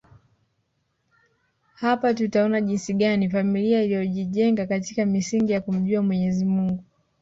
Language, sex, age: Swahili, male, 19-29